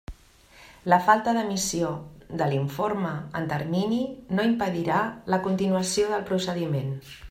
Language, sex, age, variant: Catalan, female, 50-59, Central